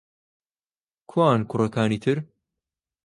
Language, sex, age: Central Kurdish, male, 19-29